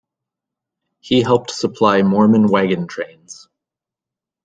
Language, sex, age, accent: English, male, 30-39, Canadian English